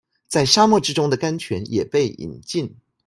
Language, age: Chinese, 30-39